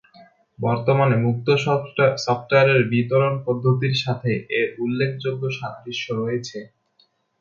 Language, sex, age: Bengali, male, 19-29